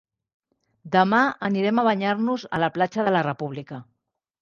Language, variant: Catalan, Central